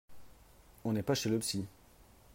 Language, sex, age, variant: French, male, 30-39, Français de métropole